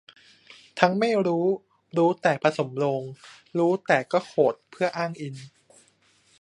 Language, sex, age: Thai, male, 19-29